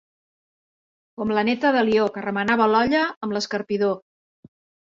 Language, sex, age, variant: Catalan, female, 50-59, Central